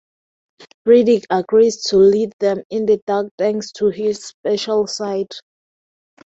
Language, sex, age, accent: English, female, 19-29, Southern African (South Africa, Zimbabwe, Namibia)